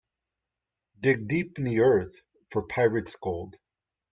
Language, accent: English, United States English